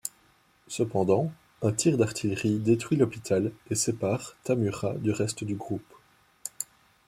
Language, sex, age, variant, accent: French, male, 19-29, Français d'Europe, Français de Belgique